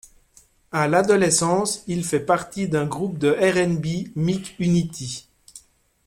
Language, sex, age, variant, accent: French, male, 40-49, Français d'Europe, Français de Suisse